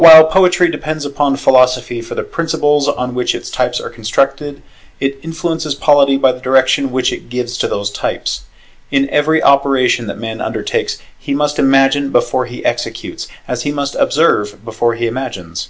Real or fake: real